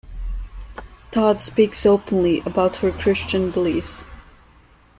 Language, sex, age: English, female, 19-29